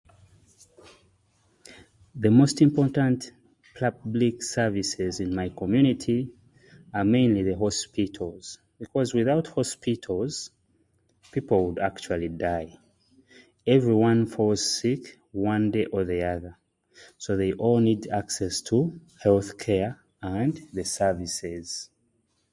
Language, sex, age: English, male, 30-39